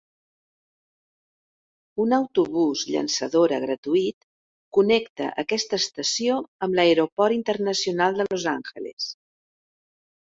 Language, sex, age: Catalan, female, 60-69